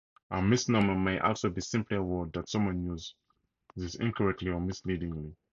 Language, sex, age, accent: English, male, 30-39, Southern African (South Africa, Zimbabwe, Namibia)